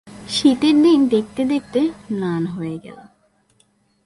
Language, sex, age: Bengali, female, 19-29